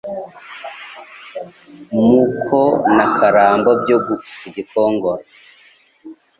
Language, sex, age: Kinyarwanda, male, 30-39